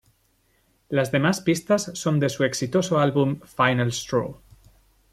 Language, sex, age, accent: Spanish, male, 19-29, España: Norte peninsular (Asturias, Castilla y León, Cantabria, País Vasco, Navarra, Aragón, La Rioja, Guadalajara, Cuenca)